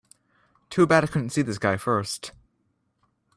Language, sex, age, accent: English, male, under 19, United States English